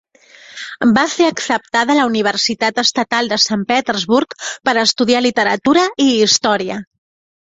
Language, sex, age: Catalan, female, 30-39